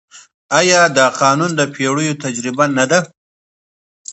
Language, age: Pashto, 40-49